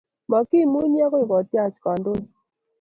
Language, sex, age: Kalenjin, female, 40-49